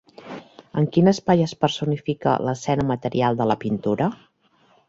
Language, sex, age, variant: Catalan, female, 40-49, Central